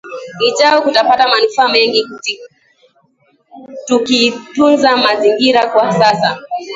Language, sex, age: Swahili, female, 19-29